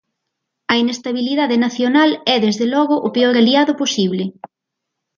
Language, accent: Galician, Atlántico (seseo e gheada)